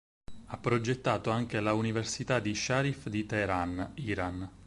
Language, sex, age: Italian, male, 19-29